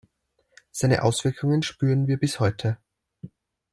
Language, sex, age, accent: German, male, 30-39, Österreichisches Deutsch